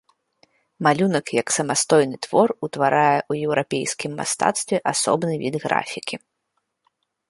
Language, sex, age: Belarusian, female, 30-39